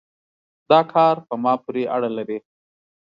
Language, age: Pashto, 30-39